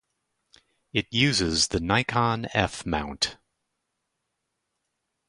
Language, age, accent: English, 30-39, United States English